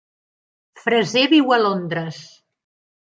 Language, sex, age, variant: Catalan, female, 50-59, Central